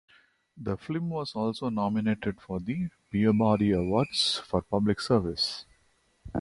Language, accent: English, India and South Asia (India, Pakistan, Sri Lanka)